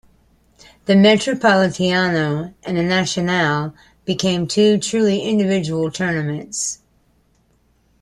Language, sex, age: English, female, 40-49